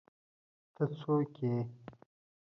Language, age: Pashto, 19-29